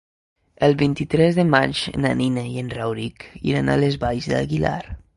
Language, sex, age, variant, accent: Catalan, male, 19-29, Valencià central, valencià